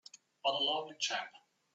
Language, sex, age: English, male, 30-39